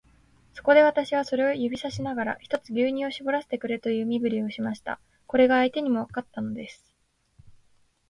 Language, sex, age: Japanese, female, 19-29